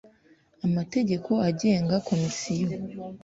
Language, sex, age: Kinyarwanda, female, 19-29